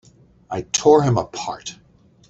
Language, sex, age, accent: English, male, 70-79, United States English